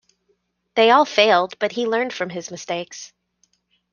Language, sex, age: English, female, 30-39